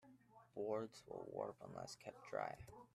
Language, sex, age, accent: English, male, under 19, United States English